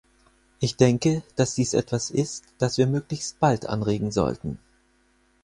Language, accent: German, Deutschland Deutsch